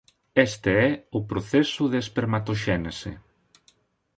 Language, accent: Galician, Normativo (estándar)